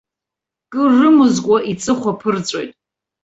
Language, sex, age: Abkhazian, female, 40-49